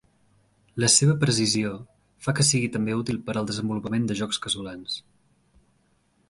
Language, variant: Catalan, Septentrional